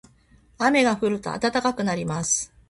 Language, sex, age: Japanese, female, 50-59